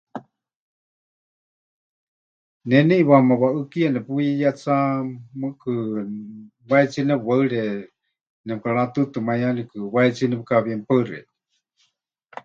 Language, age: Huichol, 50-59